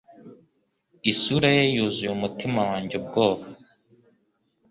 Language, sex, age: Kinyarwanda, male, 19-29